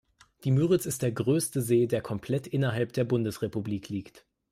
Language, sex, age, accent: German, male, 19-29, Deutschland Deutsch